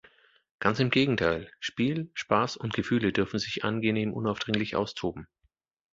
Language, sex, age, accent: German, male, 30-39, Deutschland Deutsch